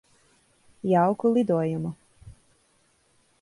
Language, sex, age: Latvian, female, 30-39